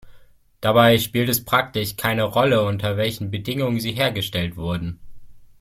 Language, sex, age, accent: German, male, 19-29, Deutschland Deutsch